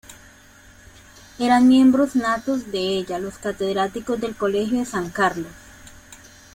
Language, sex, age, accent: Spanish, female, 19-29, Caribe: Cuba, Venezuela, Puerto Rico, República Dominicana, Panamá, Colombia caribeña, México caribeño, Costa del golfo de México